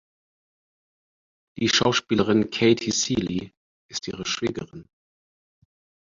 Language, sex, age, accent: German, male, 30-39, Deutschland Deutsch